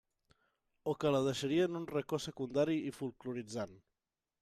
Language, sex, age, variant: Catalan, male, 30-39, Central